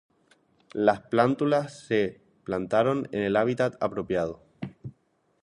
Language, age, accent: Spanish, 19-29, España: Islas Canarias